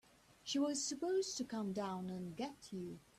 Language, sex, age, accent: English, female, 19-29, England English